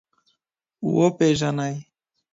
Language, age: Pashto, 19-29